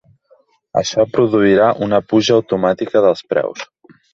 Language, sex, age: Catalan, male, 19-29